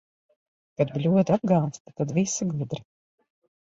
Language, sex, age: Latvian, female, 50-59